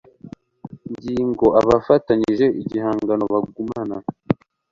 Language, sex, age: Kinyarwanda, male, 19-29